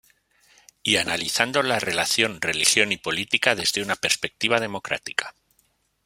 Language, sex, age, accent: Spanish, male, 50-59, España: Norte peninsular (Asturias, Castilla y León, Cantabria, País Vasco, Navarra, Aragón, La Rioja, Guadalajara, Cuenca)